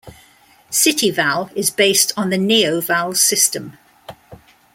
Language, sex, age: English, female, 60-69